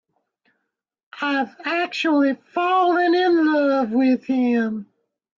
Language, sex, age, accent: English, male, 40-49, United States English